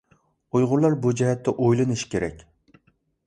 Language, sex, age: Uyghur, male, 19-29